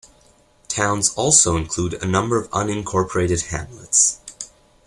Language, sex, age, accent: English, male, under 19, United States English